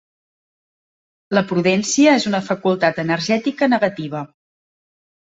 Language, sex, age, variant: Catalan, female, 30-39, Central